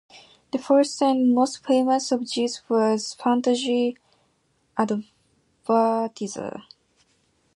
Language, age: English, 19-29